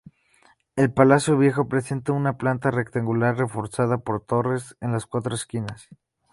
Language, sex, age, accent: Spanish, male, 19-29, México